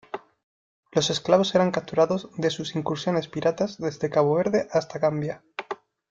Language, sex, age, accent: Spanish, male, 19-29, España: Sur peninsular (Andalucia, Extremadura, Murcia)